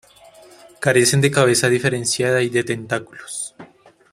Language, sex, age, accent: Spanish, male, 19-29, América central